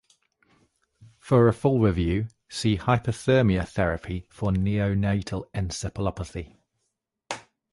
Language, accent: English, England English